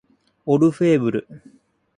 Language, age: Japanese, 19-29